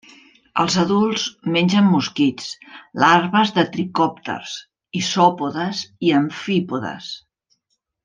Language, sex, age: Catalan, female, 60-69